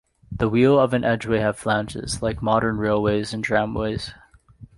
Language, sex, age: English, male, 19-29